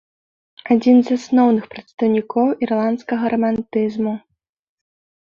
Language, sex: Belarusian, female